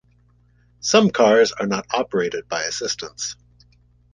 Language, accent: English, United States English